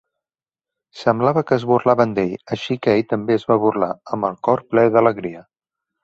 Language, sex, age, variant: Catalan, male, 30-39, Central